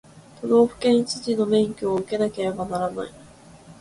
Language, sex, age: Japanese, female, 19-29